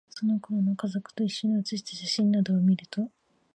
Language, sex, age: Japanese, female, 19-29